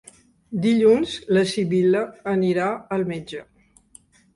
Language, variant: Catalan, Septentrional